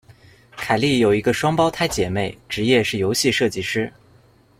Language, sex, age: Chinese, male, 19-29